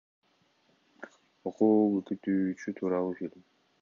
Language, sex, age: Kyrgyz, male, 19-29